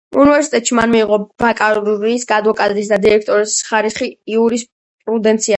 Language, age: Georgian, 30-39